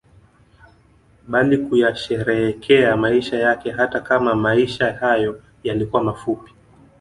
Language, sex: Swahili, male